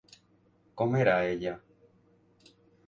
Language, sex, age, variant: Catalan, male, under 19, Central